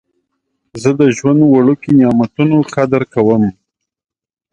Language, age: Pashto, 30-39